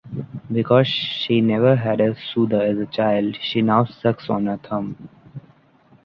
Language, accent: English, India and South Asia (India, Pakistan, Sri Lanka)